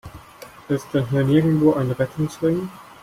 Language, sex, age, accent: German, male, 19-29, Schweizerdeutsch